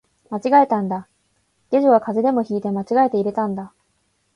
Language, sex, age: Japanese, female, 19-29